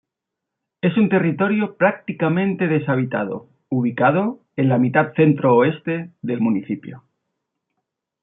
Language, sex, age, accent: Spanish, male, 40-49, España: Norte peninsular (Asturias, Castilla y León, Cantabria, País Vasco, Navarra, Aragón, La Rioja, Guadalajara, Cuenca)